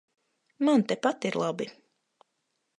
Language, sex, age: Latvian, female, 30-39